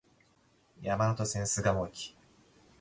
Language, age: Japanese, 30-39